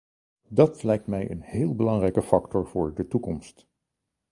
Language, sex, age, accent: Dutch, male, 60-69, Nederlands Nederlands